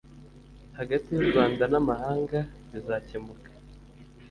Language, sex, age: Kinyarwanda, male, 19-29